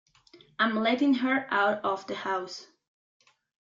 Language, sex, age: English, female, 19-29